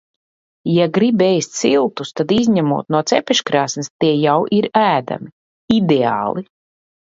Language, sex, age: Latvian, female, 40-49